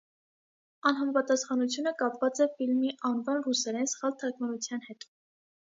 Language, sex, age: Armenian, female, 19-29